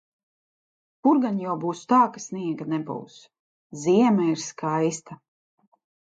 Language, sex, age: Latvian, female, 30-39